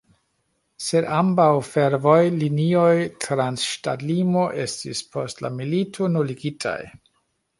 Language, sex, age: Esperanto, male, 50-59